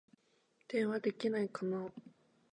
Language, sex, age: Japanese, female, 19-29